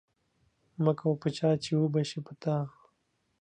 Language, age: Pashto, 19-29